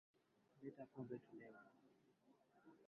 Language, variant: Swahili, Kiswahili cha Bara ya Kenya